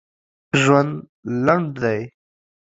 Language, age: Pashto, 19-29